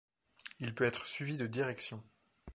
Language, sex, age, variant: French, male, 19-29, Français de métropole